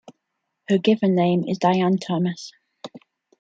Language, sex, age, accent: English, female, 19-29, England English